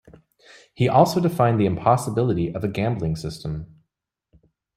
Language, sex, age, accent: English, male, 19-29, United States English